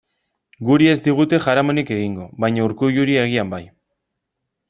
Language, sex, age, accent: Basque, male, 19-29, Erdialdekoa edo Nafarra (Gipuzkoa, Nafarroa)